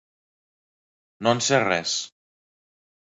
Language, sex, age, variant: Catalan, male, 40-49, Central